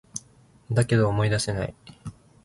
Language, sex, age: Japanese, male, 19-29